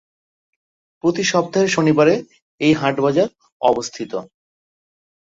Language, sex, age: Bengali, male, 30-39